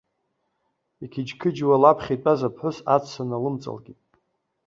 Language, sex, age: Abkhazian, male, 40-49